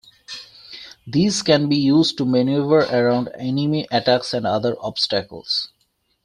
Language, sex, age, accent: English, male, 19-29, England English